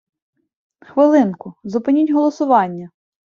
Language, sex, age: Ukrainian, female, 19-29